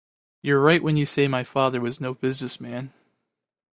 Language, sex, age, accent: English, male, 19-29, United States English